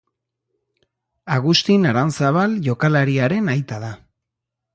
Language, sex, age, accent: Basque, male, 30-39, Erdialdekoa edo Nafarra (Gipuzkoa, Nafarroa)